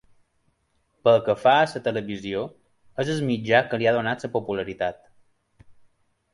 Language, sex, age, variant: Catalan, male, 30-39, Balear